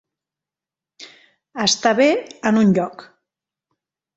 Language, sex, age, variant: Catalan, female, 30-39, Central